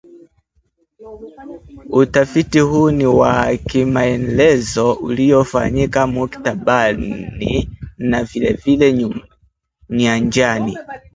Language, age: Swahili, 19-29